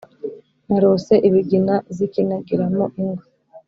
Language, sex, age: Kinyarwanda, female, 19-29